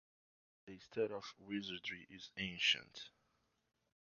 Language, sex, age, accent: English, male, 19-29, United States English